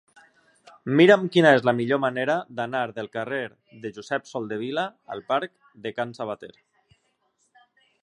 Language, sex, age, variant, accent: Catalan, male, 30-39, Valencià meridional, valencià